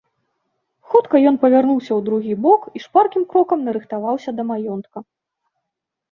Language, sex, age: Belarusian, female, 19-29